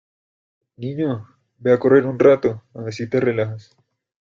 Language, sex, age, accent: Spanish, male, under 19, Andino-Pacífico: Colombia, Perú, Ecuador, oeste de Bolivia y Venezuela andina